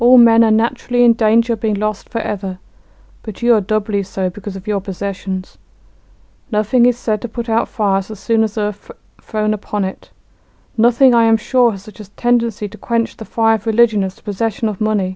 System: none